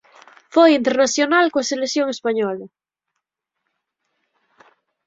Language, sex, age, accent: Galician, female, 19-29, Atlántico (seseo e gheada)